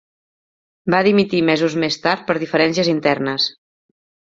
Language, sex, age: Catalan, female, 30-39